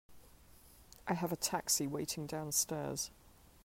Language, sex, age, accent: English, female, 50-59, England English